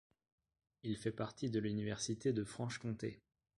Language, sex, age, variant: French, male, 30-39, Français de métropole